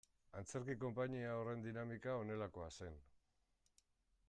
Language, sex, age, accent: Basque, male, 50-59, Mendebalekoa (Araba, Bizkaia, Gipuzkoako mendebaleko herri batzuk)